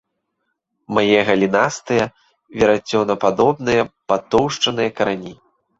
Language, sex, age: Belarusian, male, 19-29